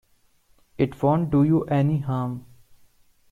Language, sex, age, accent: English, male, 19-29, India and South Asia (India, Pakistan, Sri Lanka)